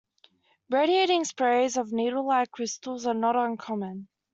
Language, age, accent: English, under 19, Australian English